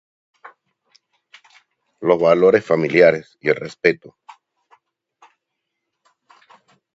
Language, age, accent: Spanish, under 19, Andino-Pacífico: Colombia, Perú, Ecuador, oeste de Bolivia y Venezuela andina